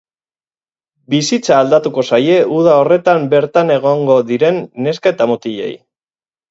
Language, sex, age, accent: Basque, male, 40-49, Mendebalekoa (Araba, Bizkaia, Gipuzkoako mendebaleko herri batzuk)